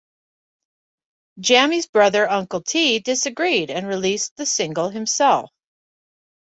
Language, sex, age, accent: English, female, 50-59, United States English